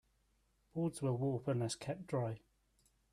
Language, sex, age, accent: English, male, 30-39, Welsh English